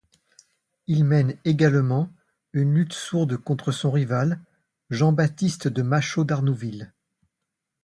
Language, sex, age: French, male, 50-59